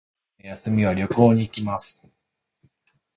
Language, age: Japanese, 40-49